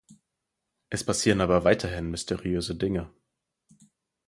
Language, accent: German, Deutschland Deutsch